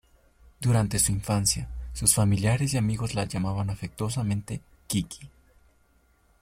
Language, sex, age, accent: Spanish, male, 19-29, Andino-Pacífico: Colombia, Perú, Ecuador, oeste de Bolivia y Venezuela andina